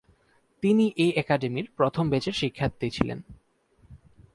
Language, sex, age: Bengali, male, 19-29